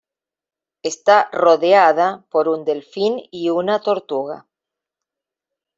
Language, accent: Spanish, Rioplatense: Argentina, Uruguay, este de Bolivia, Paraguay